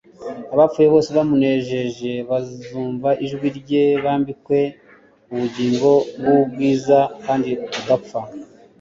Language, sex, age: Kinyarwanda, male, 30-39